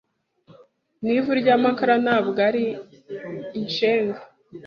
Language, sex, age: Kinyarwanda, female, 19-29